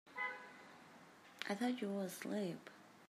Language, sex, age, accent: English, female, 19-29, United States English